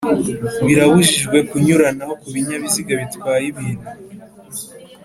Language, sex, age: Kinyarwanda, male, 19-29